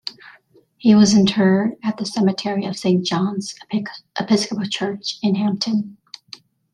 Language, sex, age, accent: English, female, 30-39, United States English